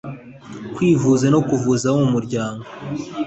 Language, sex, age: Kinyarwanda, male, 19-29